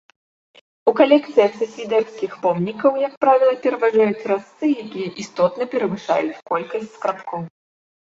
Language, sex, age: Belarusian, female, 19-29